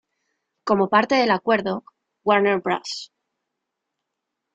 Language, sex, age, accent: Spanish, female, 19-29, España: Centro-Sur peninsular (Madrid, Toledo, Castilla-La Mancha)